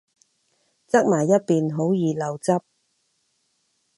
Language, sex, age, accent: Cantonese, female, 30-39, 广州音